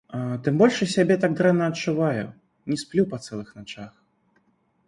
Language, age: Belarusian, 19-29